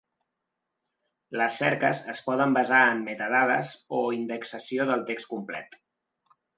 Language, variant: Catalan, Central